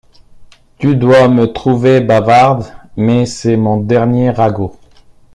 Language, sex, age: French, male, 40-49